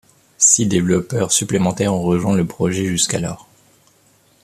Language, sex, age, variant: French, male, 30-39, Français de métropole